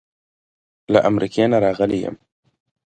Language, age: Pashto, 19-29